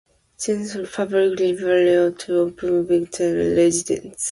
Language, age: English, 19-29